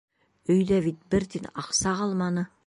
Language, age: Bashkir, 60-69